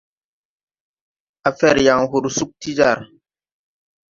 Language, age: Tupuri, 19-29